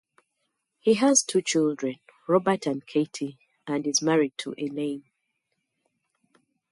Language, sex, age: English, female, 40-49